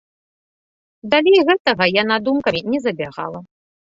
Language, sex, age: Belarusian, female, 30-39